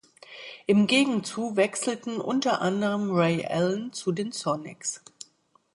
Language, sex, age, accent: German, female, 50-59, Deutschland Deutsch